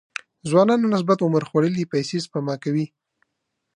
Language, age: Pashto, 19-29